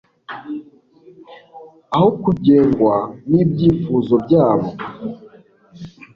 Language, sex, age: Kinyarwanda, male, 19-29